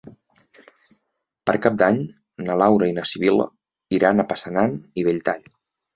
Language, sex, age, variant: Catalan, male, 19-29, Central